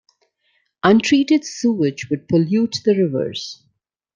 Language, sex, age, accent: English, female, 40-49, India and South Asia (India, Pakistan, Sri Lanka)